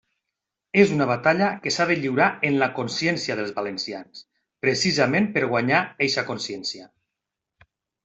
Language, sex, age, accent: Catalan, male, 40-49, valencià